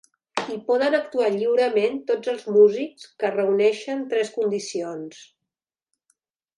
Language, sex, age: Catalan, female, 50-59